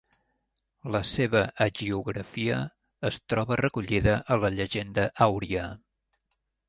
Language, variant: Catalan, Central